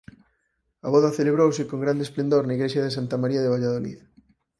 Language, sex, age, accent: Galician, male, 30-39, Normativo (estándar)